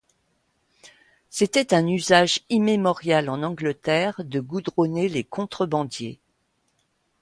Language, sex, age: French, female, 60-69